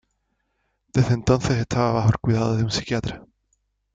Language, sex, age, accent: Spanish, male, 19-29, España: Sur peninsular (Andalucia, Extremadura, Murcia)